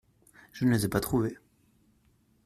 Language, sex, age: French, male, 19-29